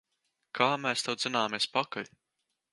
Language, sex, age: Latvian, male, under 19